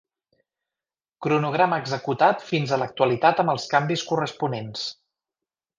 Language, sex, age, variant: Catalan, male, 40-49, Central